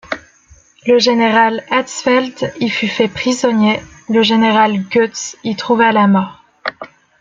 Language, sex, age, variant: French, female, 19-29, Français de métropole